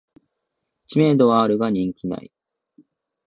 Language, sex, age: Japanese, male, 19-29